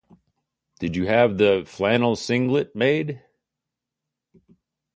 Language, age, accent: English, 50-59, United States English